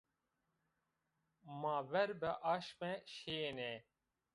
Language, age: Zaza, 30-39